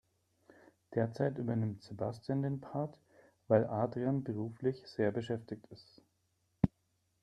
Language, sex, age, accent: German, male, 30-39, Deutschland Deutsch